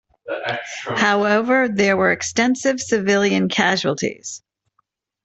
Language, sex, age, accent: English, female, 50-59, United States English